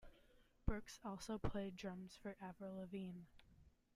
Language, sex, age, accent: English, female, 19-29, United States English